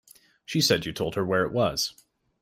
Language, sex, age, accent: English, male, 19-29, Canadian English